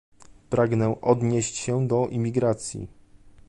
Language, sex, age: Polish, male, 30-39